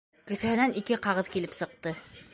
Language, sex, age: Bashkir, female, 30-39